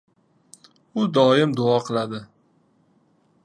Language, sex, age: Uzbek, male, 30-39